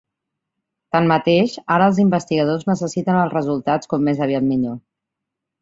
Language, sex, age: Catalan, female, 40-49